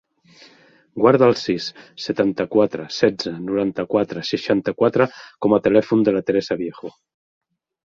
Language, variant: Catalan, Central